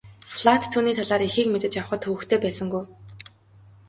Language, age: Mongolian, 19-29